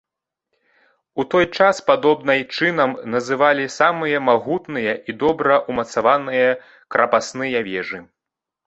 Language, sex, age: Belarusian, male, 19-29